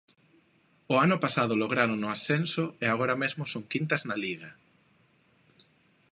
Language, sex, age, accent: Galician, male, 30-39, Neofalante